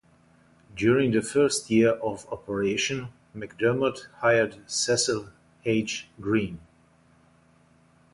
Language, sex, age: English, male, 50-59